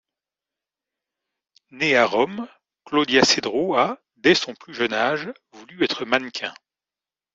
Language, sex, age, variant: French, male, 50-59, Français de métropole